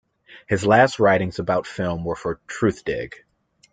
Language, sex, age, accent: English, male, 19-29, United States English